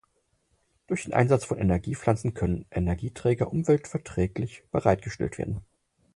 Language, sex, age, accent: German, male, 30-39, Deutschland Deutsch